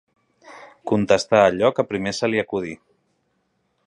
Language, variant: Catalan, Central